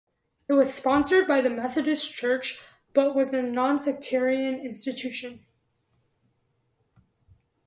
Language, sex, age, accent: English, female, under 19, United States English